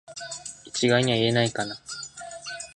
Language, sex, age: Japanese, male, 19-29